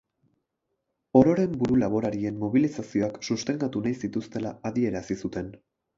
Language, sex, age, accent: Basque, male, 19-29, Erdialdekoa edo Nafarra (Gipuzkoa, Nafarroa)